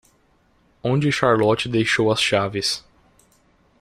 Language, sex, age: Portuguese, male, 19-29